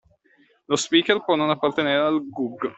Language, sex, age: Italian, male, 19-29